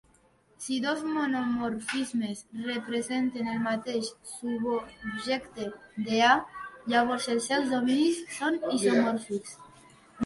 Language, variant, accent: Catalan, Nord-Occidental, nord-occidental